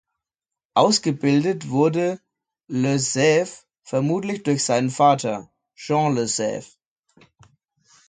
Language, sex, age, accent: German, male, 40-49, Deutschland Deutsch